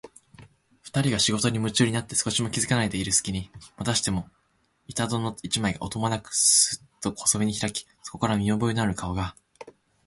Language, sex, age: Japanese, male, 19-29